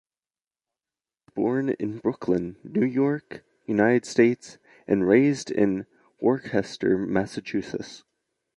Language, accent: English, United States English